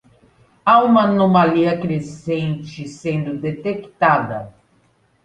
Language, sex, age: Portuguese, female, 50-59